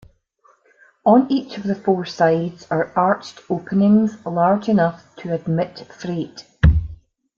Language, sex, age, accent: English, female, 50-59, Scottish English